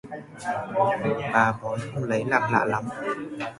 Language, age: Vietnamese, under 19